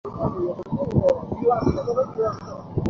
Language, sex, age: Bengali, male, 19-29